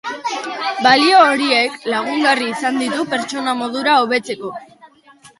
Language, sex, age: Basque, female, under 19